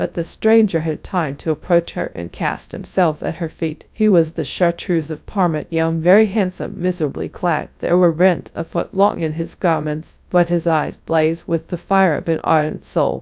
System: TTS, GradTTS